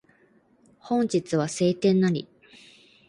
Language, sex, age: Japanese, female, 30-39